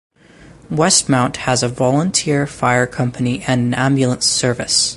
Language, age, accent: English, 19-29, Canadian English